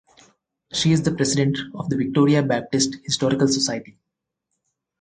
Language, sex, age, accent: English, male, 19-29, India and South Asia (India, Pakistan, Sri Lanka)